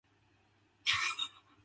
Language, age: English, 19-29